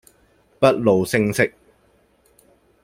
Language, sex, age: Cantonese, male, 30-39